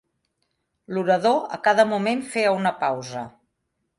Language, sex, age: Catalan, female, 60-69